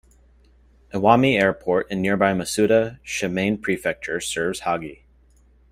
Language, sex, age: English, male, 19-29